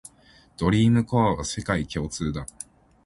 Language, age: Japanese, 19-29